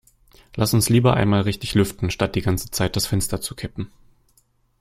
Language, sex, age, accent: German, male, 19-29, Deutschland Deutsch